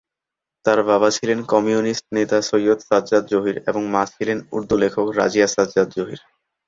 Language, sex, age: Bengali, male, under 19